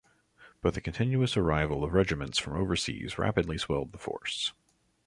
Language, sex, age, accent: English, male, 30-39, United States English